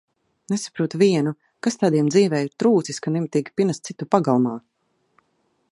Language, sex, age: Latvian, female, 30-39